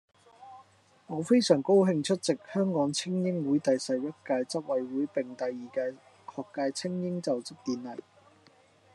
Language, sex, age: Cantonese, male, 19-29